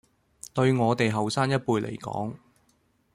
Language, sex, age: Cantonese, male, 19-29